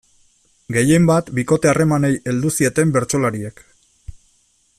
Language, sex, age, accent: Basque, male, 40-49, Erdialdekoa edo Nafarra (Gipuzkoa, Nafarroa)